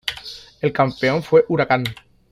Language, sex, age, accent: Spanish, male, 19-29, España: Sur peninsular (Andalucia, Extremadura, Murcia)